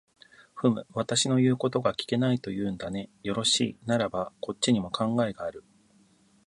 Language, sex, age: Japanese, male, 40-49